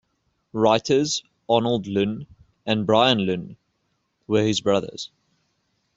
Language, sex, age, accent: English, male, 19-29, Southern African (South Africa, Zimbabwe, Namibia)